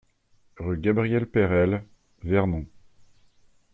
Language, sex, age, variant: French, male, 30-39, Français de métropole